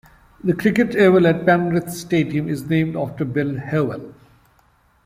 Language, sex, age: English, male, 50-59